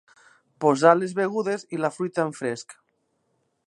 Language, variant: Catalan, Nord-Occidental